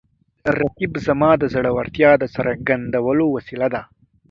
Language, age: Pashto, under 19